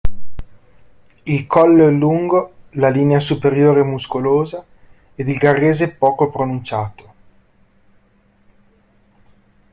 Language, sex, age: Italian, male, 40-49